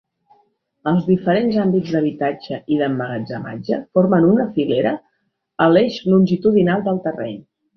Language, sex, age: Catalan, female, 50-59